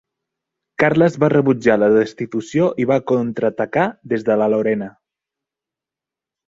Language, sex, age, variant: Catalan, male, 30-39, Central